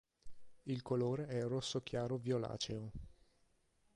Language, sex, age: Italian, male, 30-39